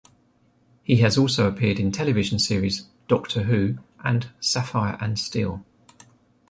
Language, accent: English, England English